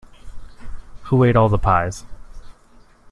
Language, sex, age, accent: English, male, 19-29, United States English